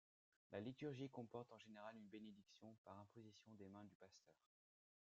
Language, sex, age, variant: French, male, under 19, Français de métropole